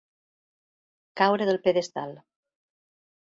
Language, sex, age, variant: Catalan, female, 50-59, Septentrional